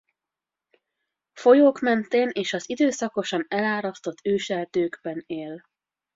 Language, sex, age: Hungarian, female, 19-29